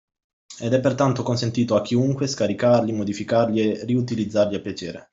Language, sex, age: Italian, male, 19-29